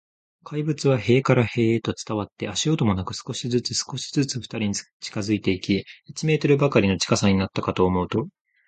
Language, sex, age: Japanese, male, 19-29